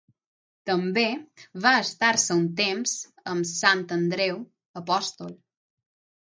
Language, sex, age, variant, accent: Catalan, female, under 19, Balear, balear; mallorquí